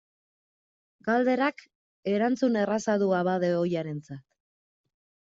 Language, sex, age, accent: Basque, female, 30-39, Erdialdekoa edo Nafarra (Gipuzkoa, Nafarroa)